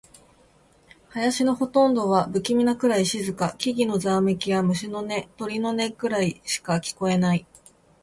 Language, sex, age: Japanese, female, 30-39